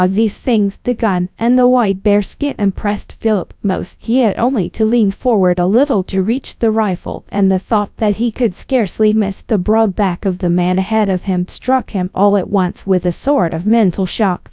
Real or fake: fake